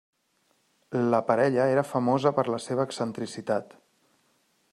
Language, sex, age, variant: Catalan, male, 30-39, Central